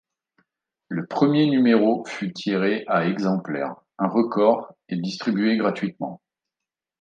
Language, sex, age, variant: French, male, 40-49, Français de métropole